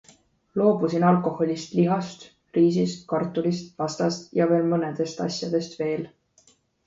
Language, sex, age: Estonian, female, 19-29